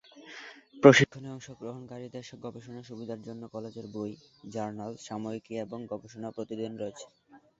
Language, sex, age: Bengali, male, 19-29